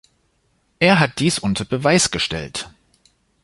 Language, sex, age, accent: German, male, 40-49, Deutschland Deutsch